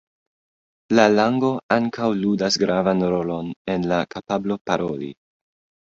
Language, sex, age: Esperanto, male, 19-29